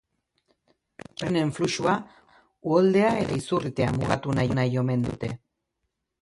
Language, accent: Basque, Erdialdekoa edo Nafarra (Gipuzkoa, Nafarroa)